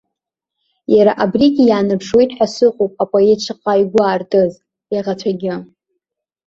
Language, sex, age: Abkhazian, female, under 19